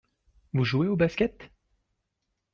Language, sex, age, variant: French, male, 30-39, Français de métropole